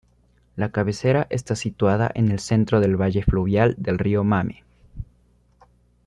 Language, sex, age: Spanish, male, under 19